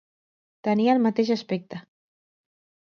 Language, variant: Catalan, Central